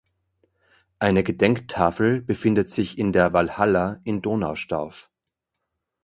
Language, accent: German, Österreichisches Deutsch